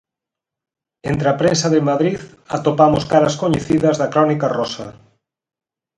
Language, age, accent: Galician, 40-49, Atlántico (seseo e gheada)